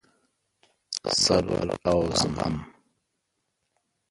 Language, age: Pashto, 30-39